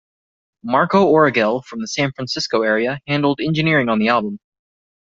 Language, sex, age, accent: English, male, 19-29, United States English